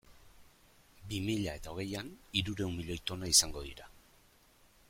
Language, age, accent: Basque, 50-59, Erdialdekoa edo Nafarra (Gipuzkoa, Nafarroa)